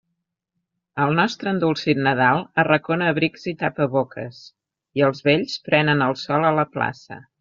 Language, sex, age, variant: Catalan, female, 40-49, Central